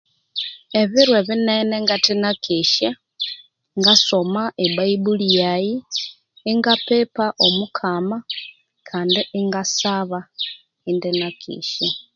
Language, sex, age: Konzo, female, 30-39